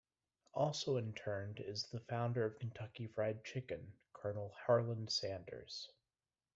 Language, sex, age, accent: English, male, 30-39, United States English